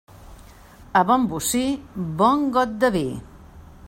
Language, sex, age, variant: Catalan, female, 60-69, Central